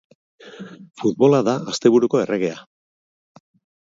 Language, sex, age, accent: Basque, male, 40-49, Mendebalekoa (Araba, Bizkaia, Gipuzkoako mendebaleko herri batzuk)